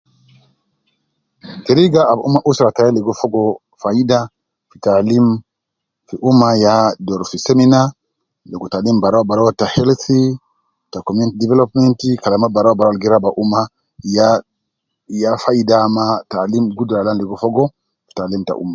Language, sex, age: Nubi, male, 50-59